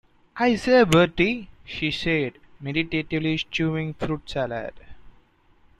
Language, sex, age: English, male, 19-29